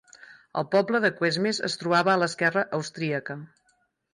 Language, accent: Catalan, Girona